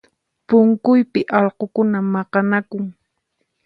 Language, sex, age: Puno Quechua, female, 19-29